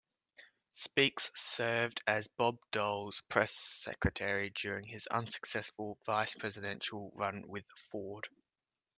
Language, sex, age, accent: English, male, 19-29, Australian English